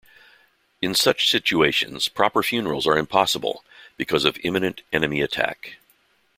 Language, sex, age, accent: English, male, 60-69, United States English